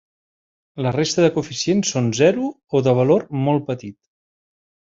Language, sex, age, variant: Catalan, male, 40-49, Central